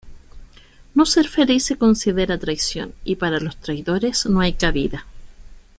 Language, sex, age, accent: Spanish, female, 19-29, Chileno: Chile, Cuyo